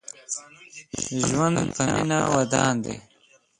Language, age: Pashto, 19-29